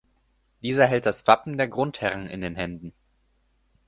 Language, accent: German, Deutschland Deutsch